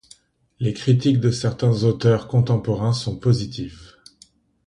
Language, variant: French, Français d'Europe